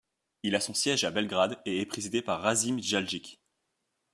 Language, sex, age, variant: French, male, 19-29, Français de métropole